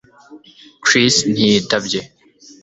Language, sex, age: Kinyarwanda, male, 19-29